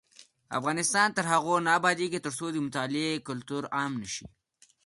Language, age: Pashto, under 19